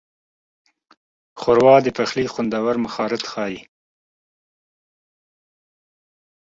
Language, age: Pashto, 30-39